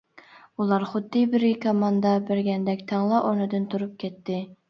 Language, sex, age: Uyghur, female, 30-39